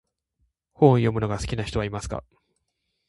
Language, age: Japanese, 19-29